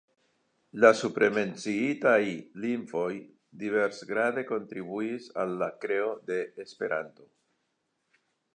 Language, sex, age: Esperanto, male, 60-69